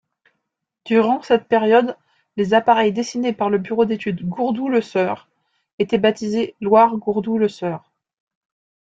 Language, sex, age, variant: French, female, 30-39, Français de métropole